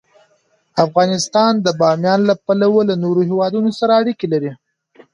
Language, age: Pashto, 30-39